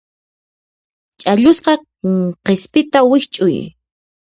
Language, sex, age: Puno Quechua, female, 30-39